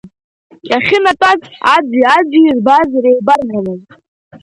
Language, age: Abkhazian, under 19